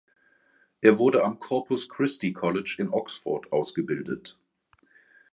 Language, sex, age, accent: German, male, 30-39, Deutschland Deutsch